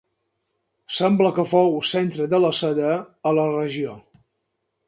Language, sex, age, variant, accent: Catalan, male, 50-59, Balear, menorquí